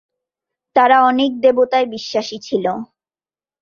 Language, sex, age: Bengali, female, 19-29